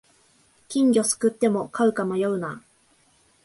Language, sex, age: Japanese, female, 19-29